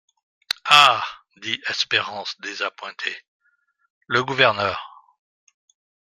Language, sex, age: French, male, 60-69